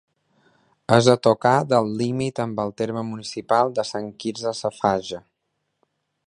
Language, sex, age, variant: Catalan, male, 30-39, Balear